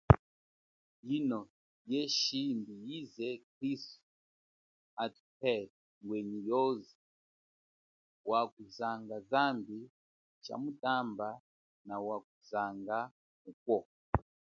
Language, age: Chokwe, 40-49